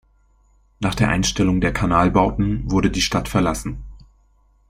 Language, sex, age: German, male, 19-29